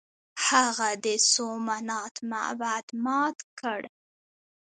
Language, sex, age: Pashto, female, 19-29